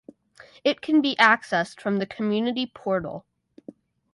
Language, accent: English, United States English